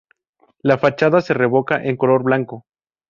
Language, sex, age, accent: Spanish, male, 19-29, México